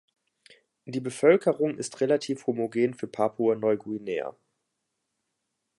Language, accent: German, Deutschland Deutsch